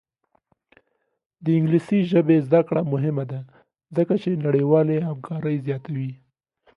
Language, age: Pashto, 19-29